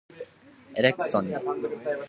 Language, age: English, under 19